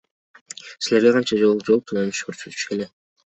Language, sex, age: Kyrgyz, male, under 19